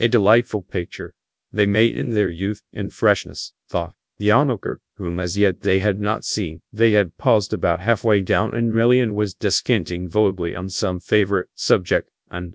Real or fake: fake